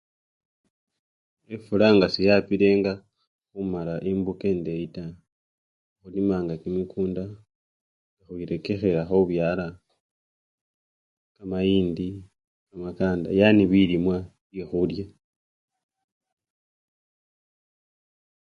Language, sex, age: Luyia, male, 19-29